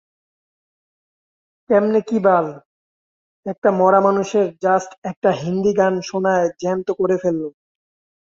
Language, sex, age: Bengali, male, 19-29